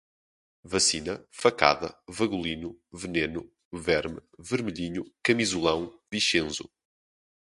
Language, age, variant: Portuguese, 19-29, Portuguese (Portugal)